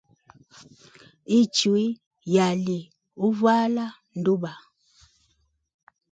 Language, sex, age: Hemba, female, 30-39